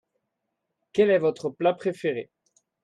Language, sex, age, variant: French, male, 40-49, Français de métropole